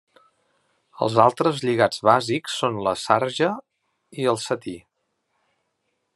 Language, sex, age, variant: Catalan, male, 40-49, Central